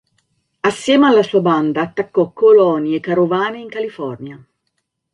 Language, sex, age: Italian, female, 40-49